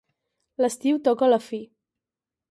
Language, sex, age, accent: Catalan, female, under 19, gironí